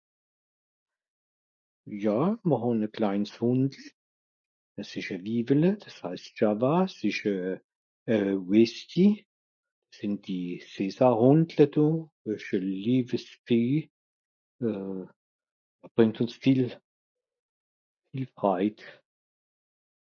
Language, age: Swiss German, 60-69